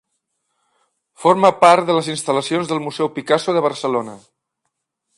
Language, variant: Catalan, Central